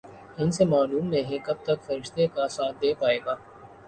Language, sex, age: Urdu, male, 19-29